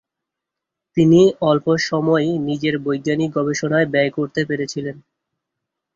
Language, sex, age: Bengali, male, 19-29